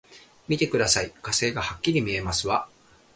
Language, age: Japanese, 40-49